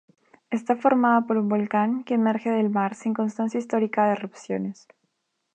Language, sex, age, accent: Spanish, female, 19-29, Andino-Pacífico: Colombia, Perú, Ecuador, oeste de Bolivia y Venezuela andina